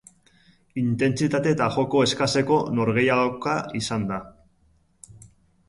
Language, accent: Basque, Mendebalekoa (Araba, Bizkaia, Gipuzkoako mendebaleko herri batzuk)